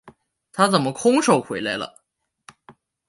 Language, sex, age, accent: Chinese, male, 19-29, 出生地：黑龙江省